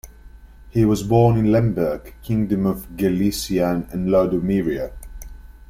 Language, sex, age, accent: English, male, 30-39, England English